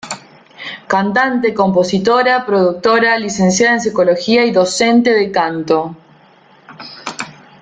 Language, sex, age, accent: Spanish, female, 19-29, Rioplatense: Argentina, Uruguay, este de Bolivia, Paraguay